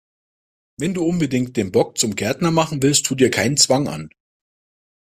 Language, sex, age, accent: German, male, 40-49, Deutschland Deutsch